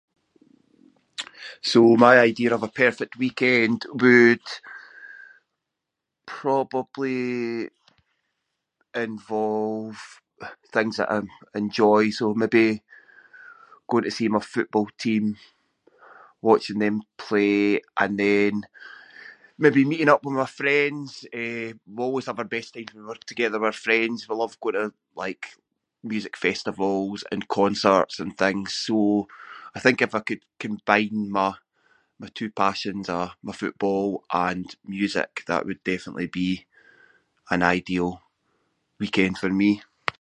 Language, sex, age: Scots, male, 40-49